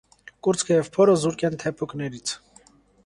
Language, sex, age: Armenian, male, 19-29